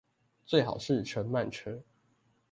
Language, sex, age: Chinese, male, 19-29